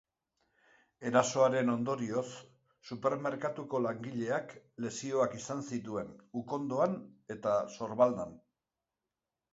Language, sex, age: Basque, male, 60-69